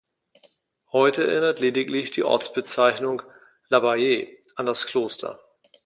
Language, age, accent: German, 50-59, Deutschland Deutsch